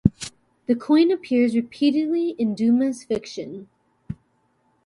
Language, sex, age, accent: English, female, 19-29, United States English